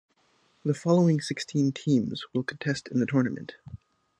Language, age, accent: English, 19-29, United States English